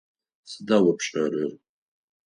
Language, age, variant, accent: Adyghe, 40-49, Адыгабзэ (Кирил, пстэумэ зэдыряе), Кıэмгуй (Çemguy)